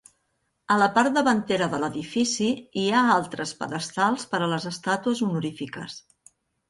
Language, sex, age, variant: Catalan, female, 50-59, Central